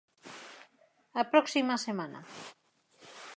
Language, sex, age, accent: Galician, female, 50-59, Normativo (estándar)